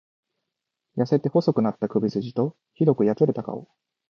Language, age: Japanese, 19-29